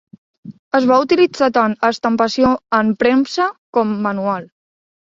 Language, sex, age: Catalan, female, 19-29